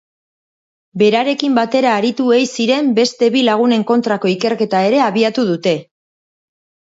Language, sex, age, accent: Basque, female, 40-49, Mendebalekoa (Araba, Bizkaia, Gipuzkoako mendebaleko herri batzuk)